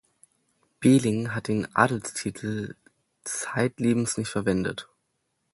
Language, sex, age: German, male, under 19